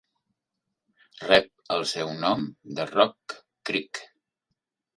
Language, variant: Catalan, Central